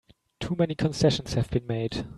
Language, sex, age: English, male, 19-29